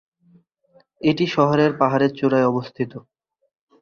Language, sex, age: Bengali, male, under 19